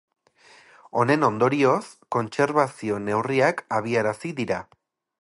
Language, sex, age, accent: Basque, male, 30-39, Erdialdekoa edo Nafarra (Gipuzkoa, Nafarroa)